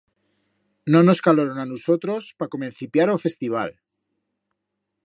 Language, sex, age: Aragonese, male, 40-49